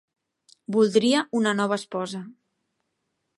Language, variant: Catalan, Central